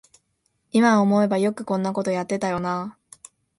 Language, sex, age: Japanese, female, 19-29